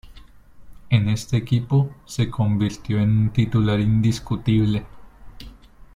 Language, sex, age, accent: Spanish, male, 30-39, Andino-Pacífico: Colombia, Perú, Ecuador, oeste de Bolivia y Venezuela andina